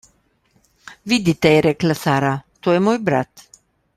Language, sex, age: Slovenian, female, 60-69